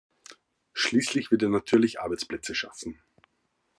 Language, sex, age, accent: German, male, 30-39, Österreichisches Deutsch